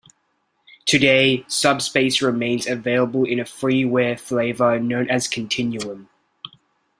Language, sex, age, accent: English, male, 19-29, Australian English